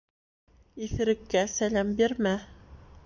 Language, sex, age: Bashkir, female, 19-29